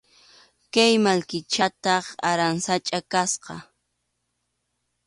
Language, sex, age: Arequipa-La Unión Quechua, female, 30-39